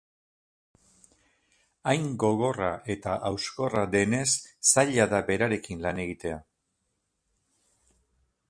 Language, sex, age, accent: Basque, male, 60-69, Erdialdekoa edo Nafarra (Gipuzkoa, Nafarroa)